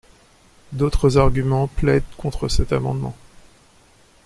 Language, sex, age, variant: French, male, 40-49, Français de métropole